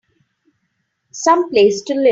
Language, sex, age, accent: English, female, 50-59, India and South Asia (India, Pakistan, Sri Lanka)